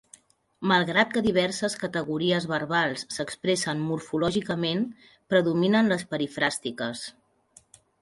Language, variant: Catalan, Central